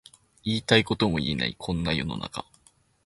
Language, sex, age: Japanese, male, 19-29